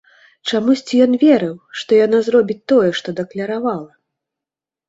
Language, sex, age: Belarusian, female, 30-39